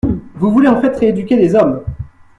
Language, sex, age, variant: French, male, 19-29, Français de métropole